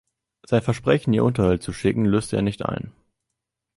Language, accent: German, Deutschland Deutsch